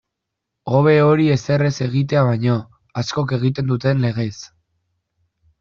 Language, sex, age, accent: Basque, male, 19-29, Mendebalekoa (Araba, Bizkaia, Gipuzkoako mendebaleko herri batzuk)